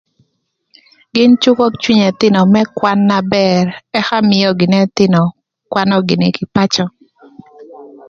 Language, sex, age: Thur, female, 30-39